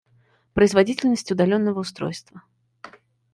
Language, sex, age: Russian, female, 30-39